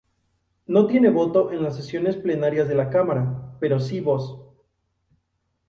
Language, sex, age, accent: Spanish, male, 19-29, México